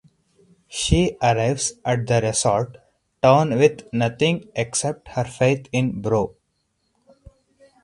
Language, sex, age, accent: English, male, 19-29, India and South Asia (India, Pakistan, Sri Lanka)